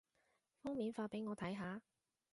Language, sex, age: Cantonese, female, 30-39